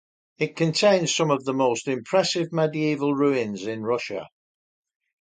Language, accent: English, England English